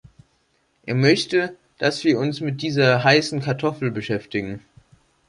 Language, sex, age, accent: German, male, under 19, Deutschland Deutsch